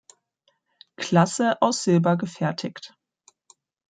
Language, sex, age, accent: German, female, 30-39, Deutschland Deutsch